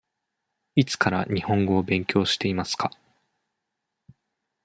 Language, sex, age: Japanese, male, 19-29